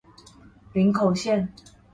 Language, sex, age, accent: Chinese, female, 19-29, 出生地：臺中市